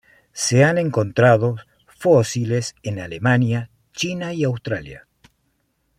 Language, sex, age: Spanish, male, 50-59